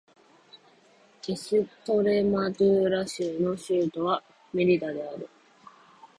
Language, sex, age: Japanese, female, under 19